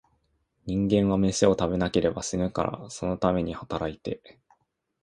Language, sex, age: Japanese, male, 19-29